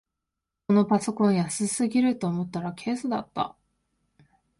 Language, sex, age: Japanese, female, 19-29